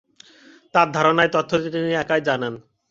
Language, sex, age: Bengali, male, 19-29